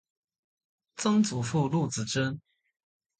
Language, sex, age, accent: Chinese, male, 19-29, 普通话